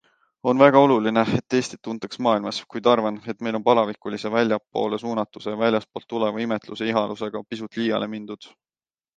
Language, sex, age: Estonian, male, 19-29